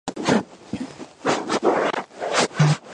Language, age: Georgian, 19-29